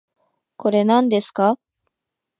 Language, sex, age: Japanese, female, 19-29